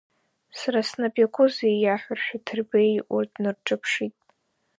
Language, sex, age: Abkhazian, female, under 19